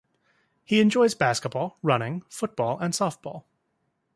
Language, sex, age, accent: English, male, 30-39, United States English